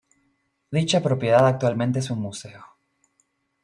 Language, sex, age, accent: Spanish, male, 19-29, Rioplatense: Argentina, Uruguay, este de Bolivia, Paraguay